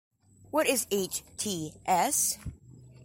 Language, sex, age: English, male, 50-59